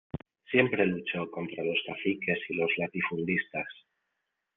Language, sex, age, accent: Spanish, male, 30-39, España: Centro-Sur peninsular (Madrid, Toledo, Castilla-La Mancha)